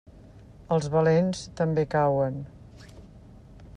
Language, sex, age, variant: Catalan, female, 50-59, Central